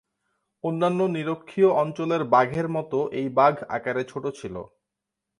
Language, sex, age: Bengali, male, 19-29